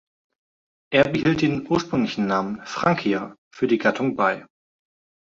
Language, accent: German, Deutschland Deutsch